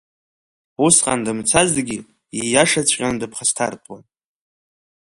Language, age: Abkhazian, under 19